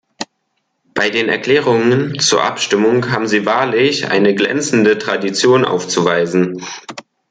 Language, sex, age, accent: German, male, under 19, Deutschland Deutsch